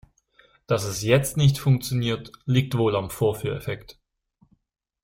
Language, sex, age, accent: German, male, 19-29, Deutschland Deutsch